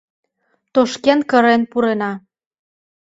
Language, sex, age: Mari, female, under 19